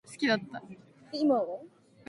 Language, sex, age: English, female, 19-29